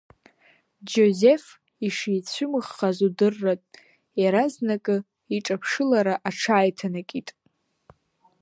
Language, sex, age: Abkhazian, female, under 19